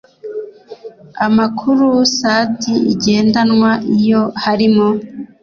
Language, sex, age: Kinyarwanda, female, 40-49